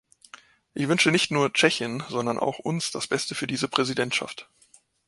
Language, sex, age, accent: German, male, 19-29, Deutschland Deutsch